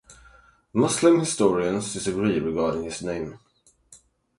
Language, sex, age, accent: English, male, 19-29, United States English; England English